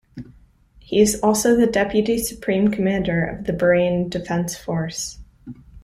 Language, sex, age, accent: English, female, 19-29, United States English